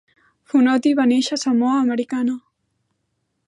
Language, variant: Catalan, Central